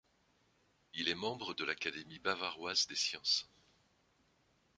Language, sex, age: French, male, 50-59